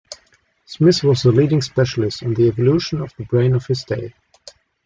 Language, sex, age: English, male, 40-49